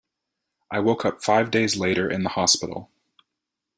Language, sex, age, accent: English, male, 19-29, United States English